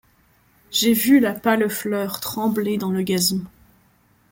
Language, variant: French, Français de métropole